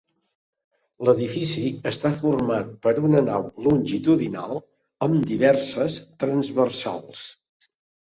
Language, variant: Catalan, Central